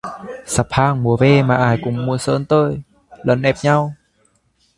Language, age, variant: Vietnamese, 19-29, Hà Nội